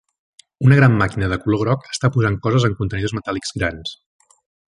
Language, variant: Catalan, Central